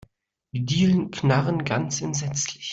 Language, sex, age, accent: German, male, 19-29, Deutschland Deutsch